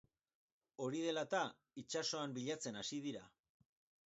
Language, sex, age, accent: Basque, male, 60-69, Mendebalekoa (Araba, Bizkaia, Gipuzkoako mendebaleko herri batzuk)